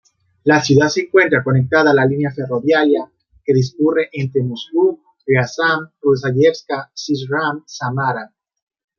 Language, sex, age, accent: Spanish, male, 30-39, México